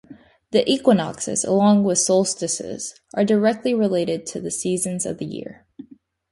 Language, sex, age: English, female, under 19